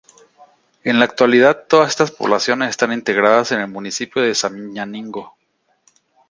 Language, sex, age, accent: Spanish, male, 40-49, México